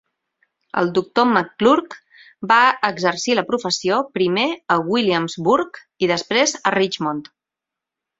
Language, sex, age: Catalan, female, 40-49